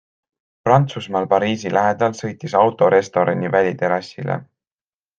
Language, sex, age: Estonian, male, 19-29